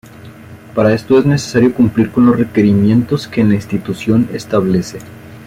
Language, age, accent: Spanish, 50-59, México